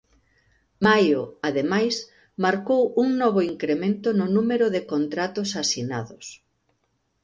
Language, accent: Galician, Oriental (común en zona oriental)